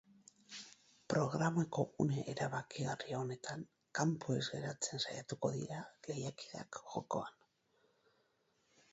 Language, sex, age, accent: Basque, female, 40-49, Mendebalekoa (Araba, Bizkaia, Gipuzkoako mendebaleko herri batzuk)